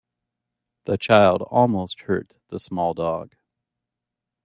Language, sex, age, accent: English, male, 30-39, United States English